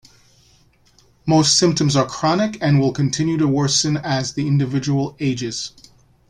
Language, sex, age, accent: English, male, 40-49, United States English